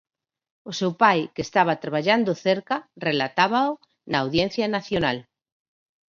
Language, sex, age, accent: Galician, female, 40-49, Normativo (estándar)